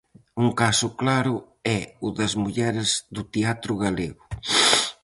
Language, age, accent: Galician, 50-59, Central (gheada)